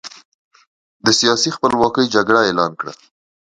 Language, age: Pashto, 19-29